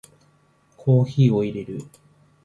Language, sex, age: Japanese, male, 19-29